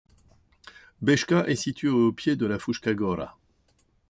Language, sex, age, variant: French, male, 50-59, Français de métropole